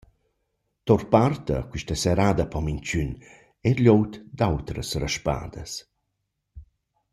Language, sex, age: Romansh, male, 40-49